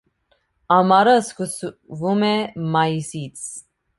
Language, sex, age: Armenian, female, 30-39